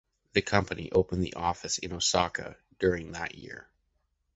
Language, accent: English, Canadian English